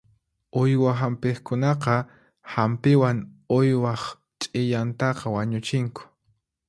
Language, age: Puno Quechua, 30-39